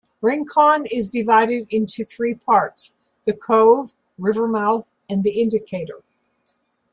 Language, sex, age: English, female, 70-79